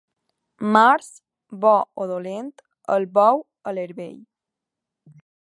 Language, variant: Catalan, Balear